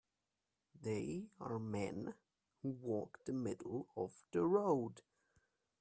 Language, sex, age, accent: English, male, under 19, England English